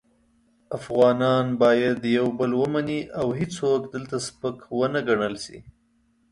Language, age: Pashto, 30-39